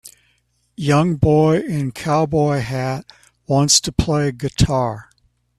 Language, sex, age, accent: English, male, 70-79, United States English